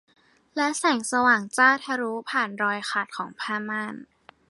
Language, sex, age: Thai, female, under 19